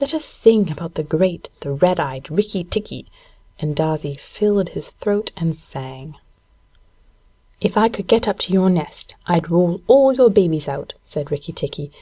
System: none